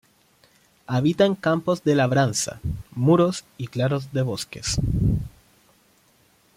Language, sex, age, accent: Spanish, male, 19-29, Chileno: Chile, Cuyo